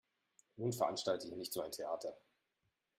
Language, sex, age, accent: German, male, 30-39, Deutschland Deutsch